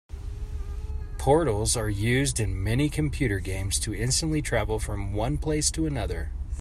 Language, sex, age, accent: English, male, 30-39, United States English